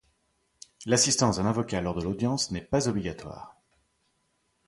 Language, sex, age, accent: French, male, 30-39, Français de Belgique